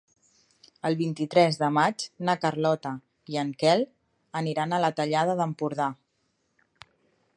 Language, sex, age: Catalan, female, 30-39